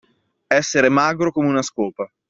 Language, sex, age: Italian, male, 19-29